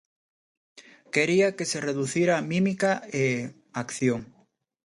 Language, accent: Galician, Normativo (estándar)